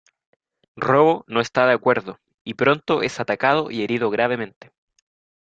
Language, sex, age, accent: Spanish, male, under 19, Chileno: Chile, Cuyo